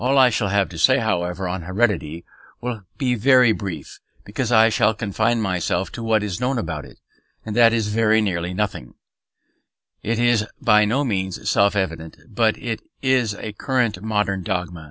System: none